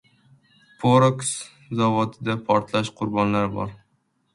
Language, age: Uzbek, 19-29